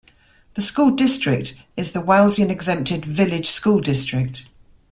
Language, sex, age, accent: English, female, 50-59, England English